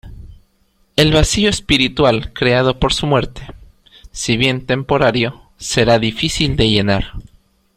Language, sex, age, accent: Spanish, male, 40-49, Andino-Pacífico: Colombia, Perú, Ecuador, oeste de Bolivia y Venezuela andina